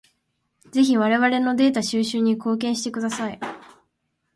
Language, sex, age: Japanese, female, 19-29